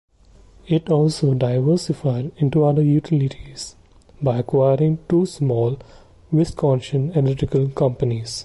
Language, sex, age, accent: English, male, 19-29, India and South Asia (India, Pakistan, Sri Lanka)